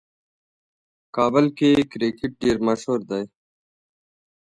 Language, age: Pashto, 30-39